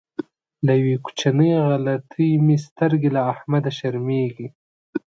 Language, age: Pashto, 19-29